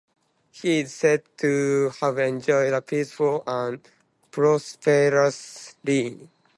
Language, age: English, 19-29